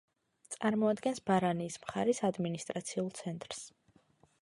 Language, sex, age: Georgian, female, 19-29